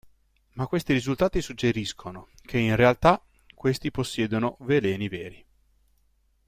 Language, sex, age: Italian, male, 40-49